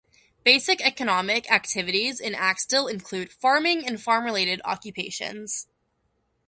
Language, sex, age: English, female, under 19